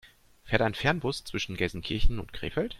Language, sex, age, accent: German, male, 30-39, Deutschland Deutsch